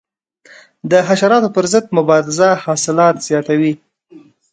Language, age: Pashto, 19-29